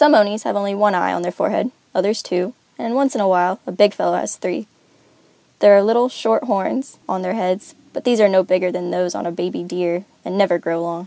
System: none